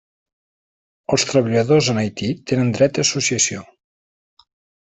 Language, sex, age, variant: Catalan, male, 50-59, Central